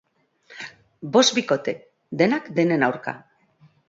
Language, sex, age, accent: Basque, female, 40-49, Erdialdekoa edo Nafarra (Gipuzkoa, Nafarroa)